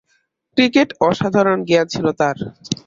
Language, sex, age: Bengali, male, under 19